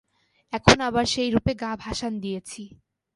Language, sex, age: Bengali, female, 19-29